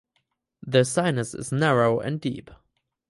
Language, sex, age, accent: English, male, 19-29, United States English